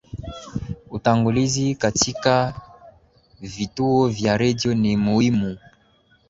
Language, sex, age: Swahili, male, 19-29